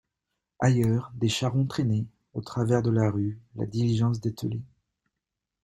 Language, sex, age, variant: French, male, 30-39, Français de métropole